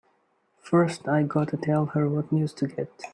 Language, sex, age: English, male, 30-39